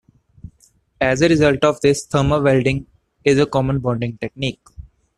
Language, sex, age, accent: English, male, under 19, India and South Asia (India, Pakistan, Sri Lanka)